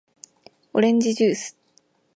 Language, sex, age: Japanese, female, 19-29